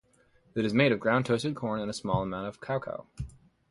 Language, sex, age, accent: English, male, 30-39, United States English